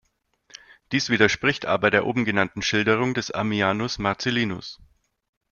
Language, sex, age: German, male, 30-39